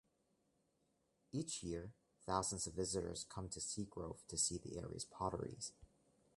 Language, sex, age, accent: English, male, 19-29, United States English